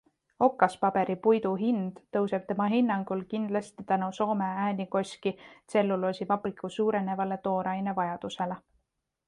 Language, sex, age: Estonian, female, 19-29